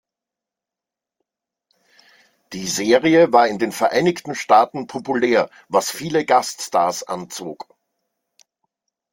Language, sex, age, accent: German, male, 40-49, Österreichisches Deutsch